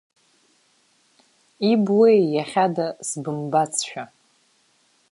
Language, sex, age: Abkhazian, female, 19-29